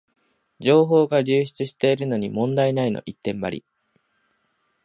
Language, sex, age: Japanese, male, under 19